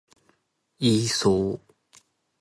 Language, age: Japanese, 19-29